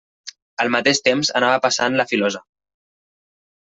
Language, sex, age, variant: Catalan, male, 19-29, Central